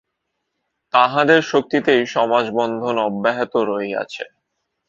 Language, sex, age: Bengali, male, 19-29